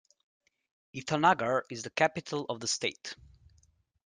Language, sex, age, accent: English, male, 30-39, United States English